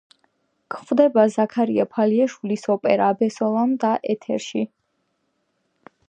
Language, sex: Georgian, female